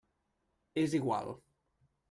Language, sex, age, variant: Catalan, male, 19-29, Central